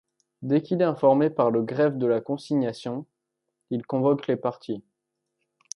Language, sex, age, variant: French, male, under 19, Français de métropole